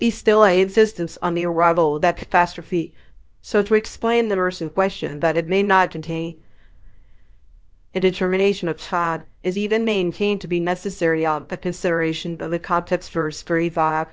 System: TTS, VITS